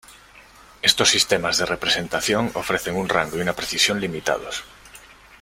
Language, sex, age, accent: Spanish, male, 30-39, España: Norte peninsular (Asturias, Castilla y León, Cantabria, País Vasco, Navarra, Aragón, La Rioja, Guadalajara, Cuenca)